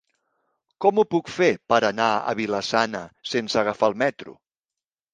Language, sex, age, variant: Catalan, male, 50-59, Central